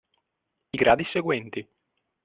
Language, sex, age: Italian, male, 19-29